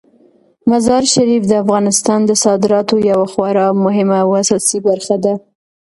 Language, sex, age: Pashto, female, 19-29